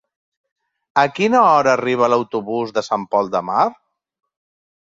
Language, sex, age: Catalan, male, 40-49